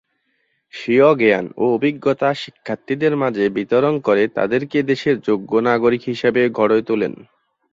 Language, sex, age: Bengali, male, 19-29